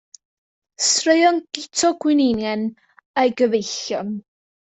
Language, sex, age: Welsh, female, under 19